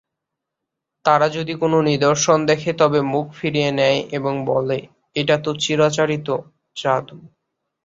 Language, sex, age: Bengali, male, 19-29